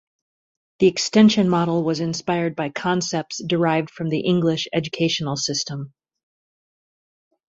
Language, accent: English, United States English